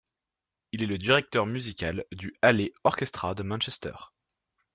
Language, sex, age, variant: French, male, 19-29, Français de métropole